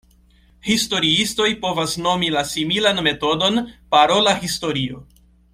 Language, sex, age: Esperanto, male, 19-29